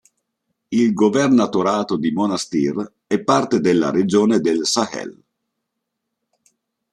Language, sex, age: Italian, male, 50-59